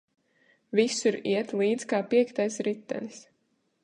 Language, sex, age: Latvian, female, 19-29